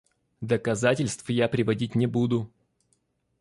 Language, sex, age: Russian, male, 30-39